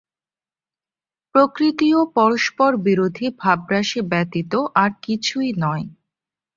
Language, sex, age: Bengali, female, 19-29